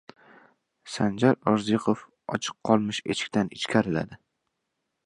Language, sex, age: Uzbek, male, 19-29